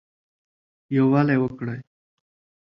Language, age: Pashto, 19-29